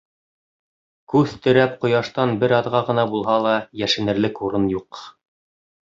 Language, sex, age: Bashkir, male, 30-39